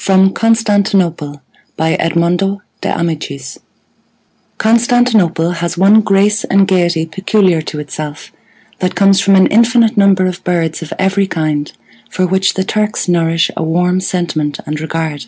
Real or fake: real